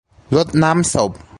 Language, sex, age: Thai, male, 19-29